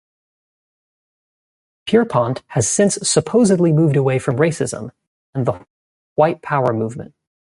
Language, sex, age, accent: English, male, 19-29, United States English